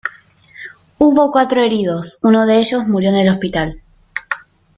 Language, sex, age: Spanish, female, 19-29